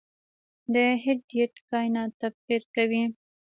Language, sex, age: Pashto, female, 19-29